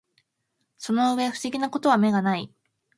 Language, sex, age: Japanese, female, 19-29